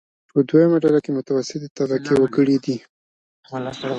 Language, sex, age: Pashto, male, 19-29